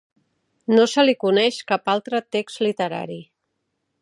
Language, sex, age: Catalan, female, 50-59